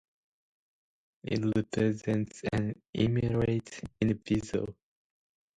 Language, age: English, 19-29